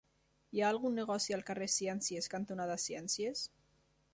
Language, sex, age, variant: Catalan, female, 19-29, Nord-Occidental